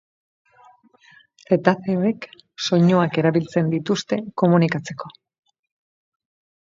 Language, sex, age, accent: Basque, female, 50-59, Mendebalekoa (Araba, Bizkaia, Gipuzkoako mendebaleko herri batzuk)